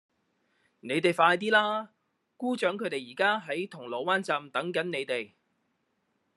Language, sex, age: Cantonese, male, 30-39